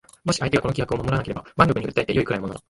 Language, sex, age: Japanese, male, 19-29